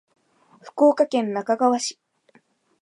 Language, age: Japanese, 19-29